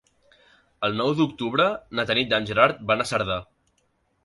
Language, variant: Catalan, Central